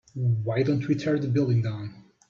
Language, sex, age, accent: English, male, 19-29, United States English